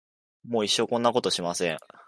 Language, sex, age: Japanese, male, 19-29